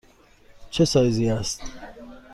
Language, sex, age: Persian, male, 30-39